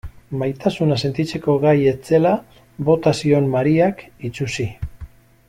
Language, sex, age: Basque, male, 60-69